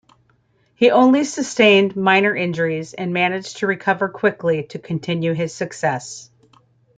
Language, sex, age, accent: English, female, 40-49, United States English